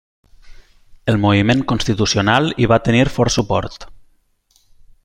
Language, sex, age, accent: Catalan, male, 19-29, valencià